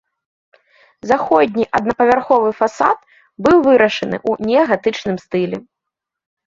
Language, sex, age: Belarusian, female, 19-29